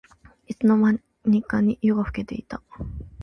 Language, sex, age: Japanese, female, 19-29